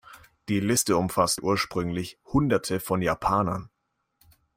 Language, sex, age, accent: German, male, 19-29, Deutschland Deutsch